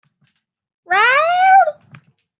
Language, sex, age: Spanish, female, 40-49